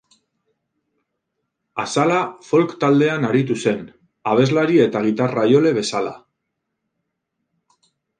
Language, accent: Basque, Mendebalekoa (Araba, Bizkaia, Gipuzkoako mendebaleko herri batzuk)